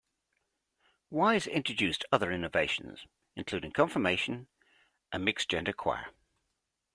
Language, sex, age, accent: English, male, 60-69, Irish English